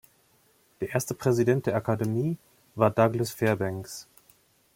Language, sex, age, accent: German, male, 40-49, Deutschland Deutsch